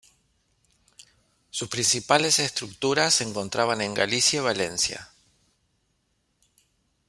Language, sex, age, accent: Spanish, male, 40-49, Rioplatense: Argentina, Uruguay, este de Bolivia, Paraguay